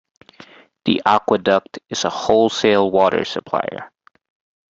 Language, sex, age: English, male, 19-29